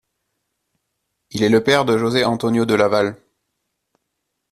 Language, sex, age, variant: French, male, 30-39, Français de métropole